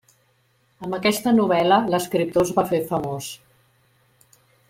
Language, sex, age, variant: Catalan, female, 50-59, Central